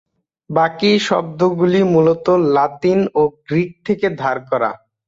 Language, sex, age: Bengali, male, 19-29